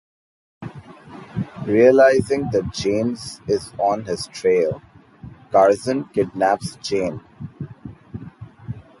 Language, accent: English, India and South Asia (India, Pakistan, Sri Lanka)